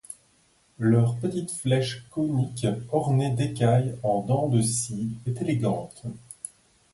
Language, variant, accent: French, Français d'Europe, Français de Belgique